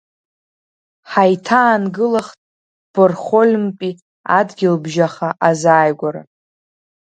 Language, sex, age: Abkhazian, female, under 19